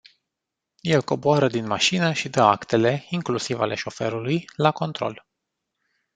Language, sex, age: Romanian, male, 30-39